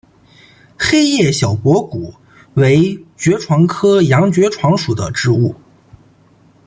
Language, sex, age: Chinese, male, 19-29